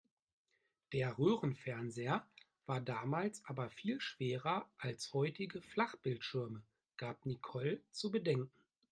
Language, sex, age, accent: German, male, 40-49, Deutschland Deutsch